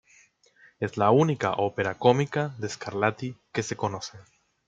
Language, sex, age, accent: Spanish, male, 19-29, Caribe: Cuba, Venezuela, Puerto Rico, República Dominicana, Panamá, Colombia caribeña, México caribeño, Costa del golfo de México